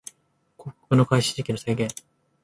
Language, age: Japanese, 19-29